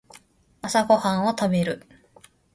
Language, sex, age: Japanese, female, 30-39